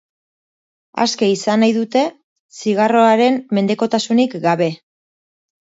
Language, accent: Basque, Mendebalekoa (Araba, Bizkaia, Gipuzkoako mendebaleko herri batzuk)